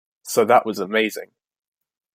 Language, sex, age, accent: English, male, 19-29, England English